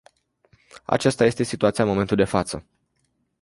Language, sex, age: Romanian, male, 19-29